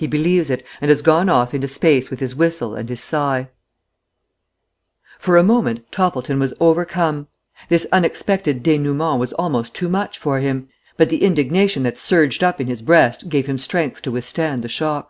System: none